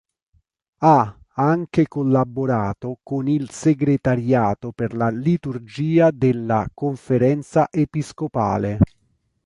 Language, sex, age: Italian, male, 40-49